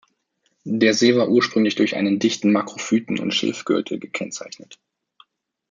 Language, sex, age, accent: German, male, 30-39, Deutschland Deutsch